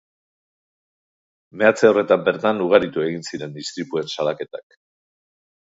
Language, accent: Basque, Erdialdekoa edo Nafarra (Gipuzkoa, Nafarroa)